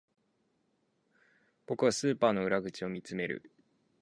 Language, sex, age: Japanese, male, 19-29